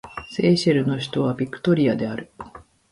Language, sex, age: Japanese, female, 40-49